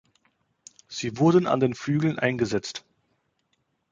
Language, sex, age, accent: German, male, 30-39, Deutschland Deutsch